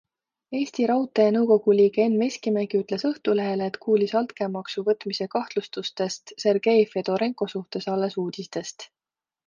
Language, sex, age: Estonian, female, 30-39